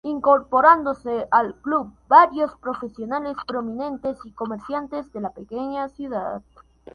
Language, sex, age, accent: Spanish, male, under 19, Andino-Pacífico: Colombia, Perú, Ecuador, oeste de Bolivia y Venezuela andina